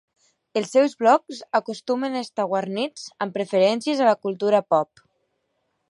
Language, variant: Catalan, Central